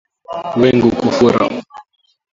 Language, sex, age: Swahili, male, under 19